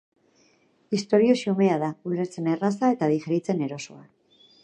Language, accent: Basque, Erdialdekoa edo Nafarra (Gipuzkoa, Nafarroa)